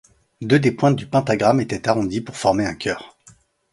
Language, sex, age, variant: French, male, 30-39, Français de métropole